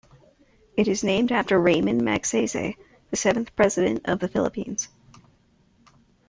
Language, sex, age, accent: English, female, under 19, United States English